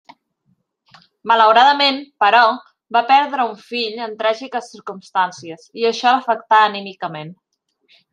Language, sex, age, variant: Catalan, female, 30-39, Central